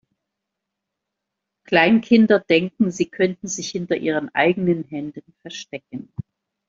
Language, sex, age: German, female, 60-69